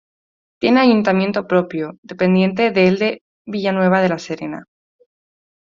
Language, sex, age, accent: Spanish, female, 19-29, España: Norte peninsular (Asturias, Castilla y León, Cantabria, País Vasco, Navarra, Aragón, La Rioja, Guadalajara, Cuenca)